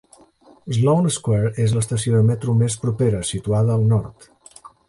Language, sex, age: Catalan, male, 60-69